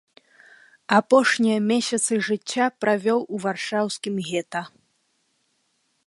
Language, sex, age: Belarusian, female, 30-39